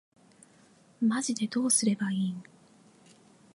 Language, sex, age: Japanese, female, 30-39